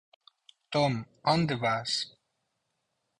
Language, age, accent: Galician, 30-39, Normativo (estándar)